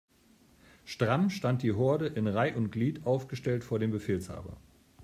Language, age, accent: German, 50-59, Deutschland Deutsch